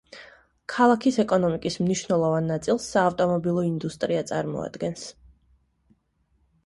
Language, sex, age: Georgian, female, 19-29